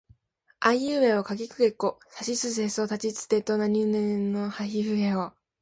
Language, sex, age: Japanese, female, 19-29